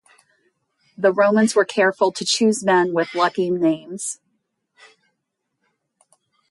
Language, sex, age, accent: English, female, 50-59, United States English